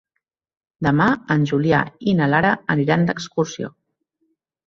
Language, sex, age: Catalan, female, 30-39